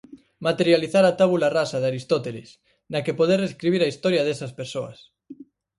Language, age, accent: Galician, 19-29, Atlántico (seseo e gheada)